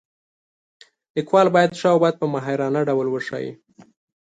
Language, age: Pashto, 19-29